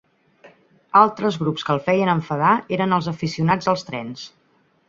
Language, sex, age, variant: Catalan, female, 40-49, Central